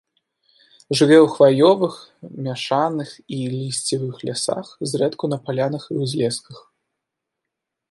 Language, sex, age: Belarusian, male, 19-29